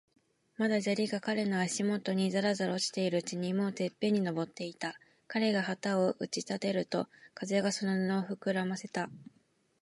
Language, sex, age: Japanese, female, 19-29